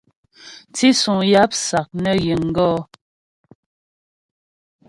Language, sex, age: Ghomala, female, 30-39